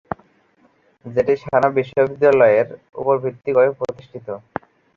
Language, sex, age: Bengali, male, 19-29